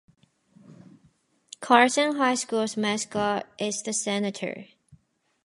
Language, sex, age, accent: English, female, 30-39, United States English